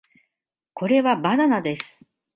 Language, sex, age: Japanese, female, 40-49